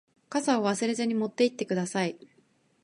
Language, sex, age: Japanese, female, 19-29